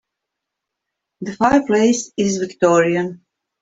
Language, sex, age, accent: English, female, 50-59, Australian English